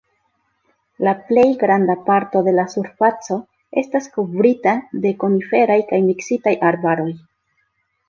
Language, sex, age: Esperanto, female, 40-49